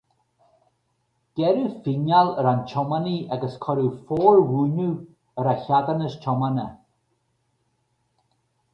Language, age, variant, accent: Irish, 50-59, Gaeilge Uladh, Cainteoir dúchais, Gaeltacht